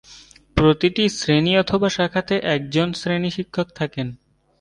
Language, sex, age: Bengali, male, 19-29